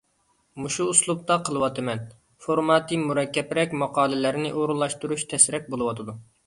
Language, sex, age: Uyghur, male, 19-29